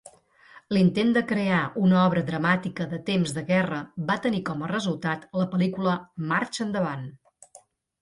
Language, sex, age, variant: Catalan, female, 40-49, Central